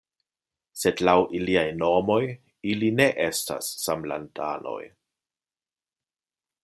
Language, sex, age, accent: Esperanto, male, 50-59, Internacia